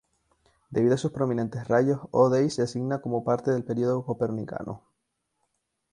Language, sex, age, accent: Spanish, male, 19-29, España: Islas Canarias